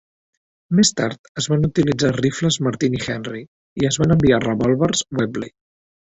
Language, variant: Catalan, Central